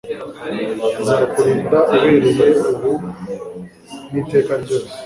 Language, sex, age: Kinyarwanda, male, 19-29